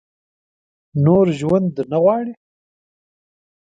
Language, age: Pashto, 19-29